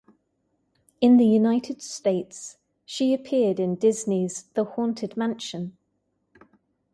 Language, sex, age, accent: English, female, 30-39, England English